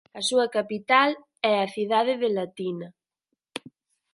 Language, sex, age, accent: Galician, female, 19-29, Central (sen gheada)